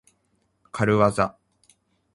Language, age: Japanese, 19-29